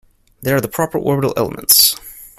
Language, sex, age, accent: English, male, 19-29, United States English